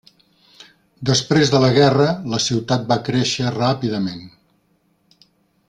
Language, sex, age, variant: Catalan, male, 60-69, Central